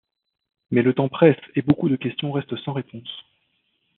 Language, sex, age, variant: French, male, 30-39, Français de métropole